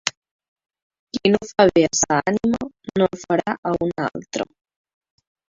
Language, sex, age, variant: Catalan, female, under 19, Central